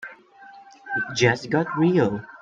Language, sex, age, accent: English, male, 19-29, Filipino